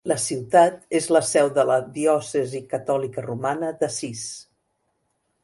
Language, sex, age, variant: Catalan, female, 60-69, Central